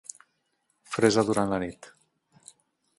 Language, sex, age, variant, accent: Catalan, male, 40-49, Tortosí, nord-occidental